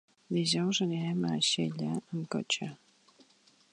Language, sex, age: Catalan, female, 40-49